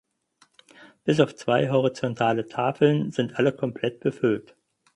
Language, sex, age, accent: German, male, 50-59, Deutschland Deutsch